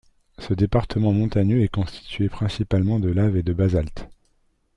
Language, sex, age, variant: French, male, 40-49, Français de métropole